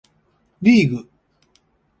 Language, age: Japanese, 50-59